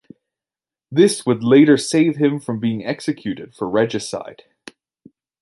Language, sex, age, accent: English, male, 19-29, United States English